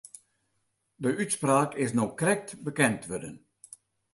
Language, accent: Western Frisian, Klaaifrysk